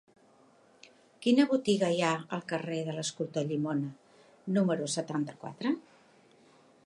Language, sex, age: Catalan, female, 60-69